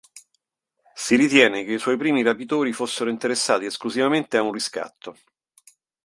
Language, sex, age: Italian, male, 50-59